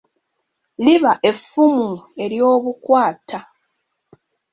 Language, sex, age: Ganda, female, 19-29